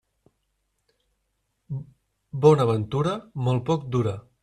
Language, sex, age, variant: Catalan, male, 30-39, Nord-Occidental